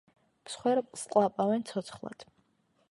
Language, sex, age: Georgian, female, 19-29